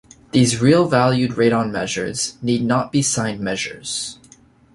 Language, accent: English, United States English